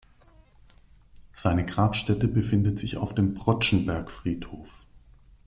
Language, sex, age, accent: German, male, 40-49, Deutschland Deutsch